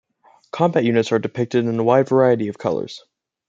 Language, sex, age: English, male, under 19